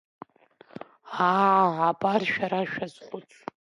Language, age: Abkhazian, under 19